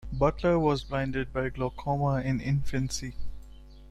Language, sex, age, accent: English, male, 19-29, India and South Asia (India, Pakistan, Sri Lanka)